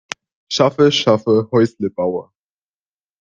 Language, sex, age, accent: German, male, under 19, Deutschland Deutsch